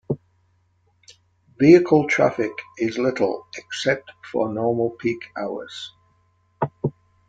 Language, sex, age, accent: English, male, 50-59, England English